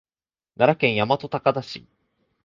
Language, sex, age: Japanese, male, 19-29